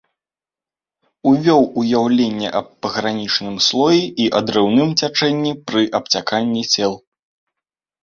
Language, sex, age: Belarusian, male, under 19